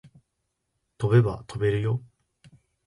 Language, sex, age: Japanese, male, under 19